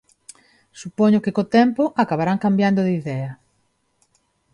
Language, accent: Galician, Neofalante